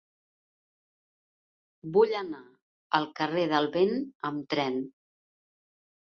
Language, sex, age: Catalan, female, 40-49